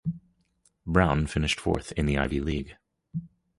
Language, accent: English, United States English